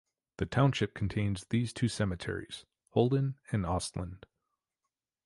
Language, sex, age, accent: English, male, 40-49, United States English